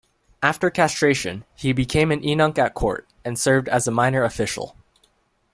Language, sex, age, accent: English, male, under 19, United States English